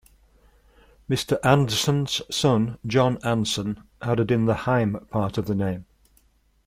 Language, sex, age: English, male, 60-69